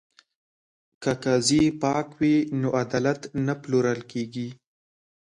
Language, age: Pashto, under 19